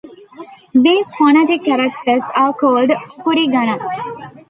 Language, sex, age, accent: English, female, 19-29, India and South Asia (India, Pakistan, Sri Lanka)